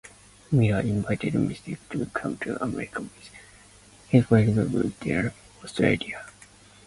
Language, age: English, 19-29